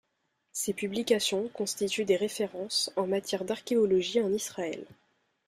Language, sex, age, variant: French, female, under 19, Français de métropole